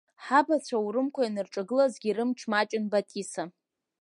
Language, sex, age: Abkhazian, female, under 19